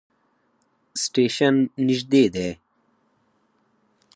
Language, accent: Pashto, معیاري پښتو